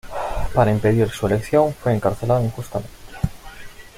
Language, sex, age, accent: Spanish, male, 30-39, España: Norte peninsular (Asturias, Castilla y León, Cantabria, País Vasco, Navarra, Aragón, La Rioja, Guadalajara, Cuenca)